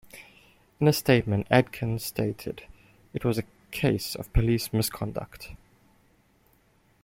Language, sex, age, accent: English, male, 19-29, Southern African (South Africa, Zimbabwe, Namibia)